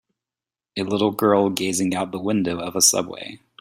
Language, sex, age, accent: English, male, 30-39, United States English